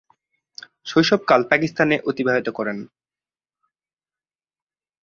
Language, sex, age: Bengali, male, 19-29